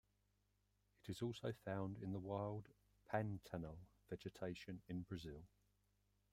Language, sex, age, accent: English, male, 50-59, England English